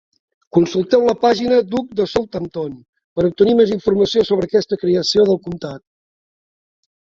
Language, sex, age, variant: Catalan, male, 60-69, Septentrional